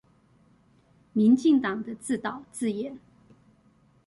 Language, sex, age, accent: Chinese, female, 40-49, 出生地：臺北市